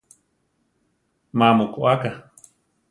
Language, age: Central Tarahumara, 30-39